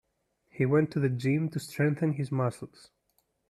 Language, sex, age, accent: English, male, 19-29, United States English